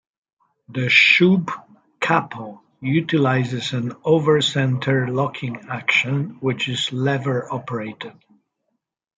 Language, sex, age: English, male, 50-59